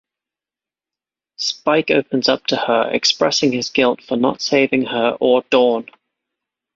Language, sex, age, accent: English, male, 30-39, England English